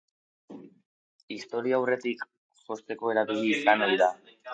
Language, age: Basque, under 19